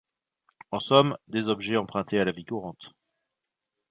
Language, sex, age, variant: French, male, 40-49, Français de métropole